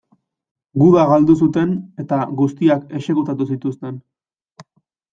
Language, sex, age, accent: Basque, male, 19-29, Erdialdekoa edo Nafarra (Gipuzkoa, Nafarroa)